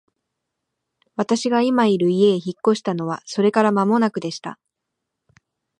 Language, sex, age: Japanese, female, 19-29